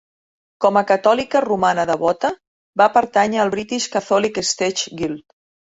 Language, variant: Catalan, Central